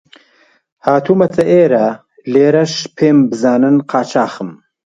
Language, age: Central Kurdish, 40-49